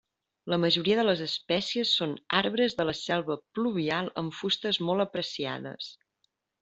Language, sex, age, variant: Catalan, female, 30-39, Septentrional